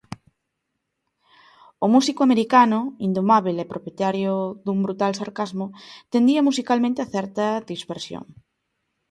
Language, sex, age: Galician, female, 19-29